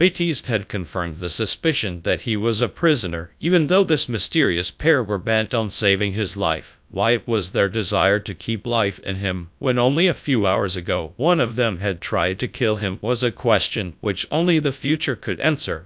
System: TTS, GradTTS